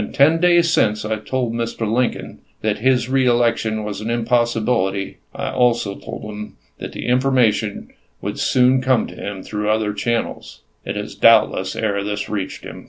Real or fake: real